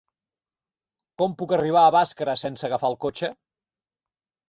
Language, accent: Catalan, nord-oriental